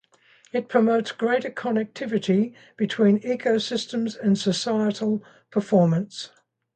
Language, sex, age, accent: English, female, 70-79, Australian English